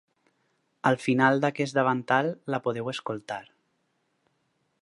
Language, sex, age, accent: Catalan, male, 19-29, valencià